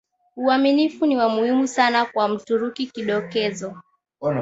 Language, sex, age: Swahili, female, 19-29